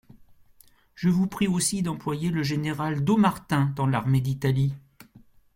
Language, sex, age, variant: French, male, 50-59, Français de métropole